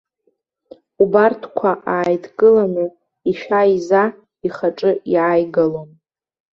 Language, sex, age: Abkhazian, female, under 19